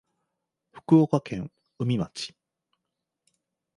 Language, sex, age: Japanese, male, 30-39